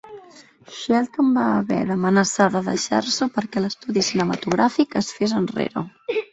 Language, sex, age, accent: Catalan, female, 30-39, central; nord-occidental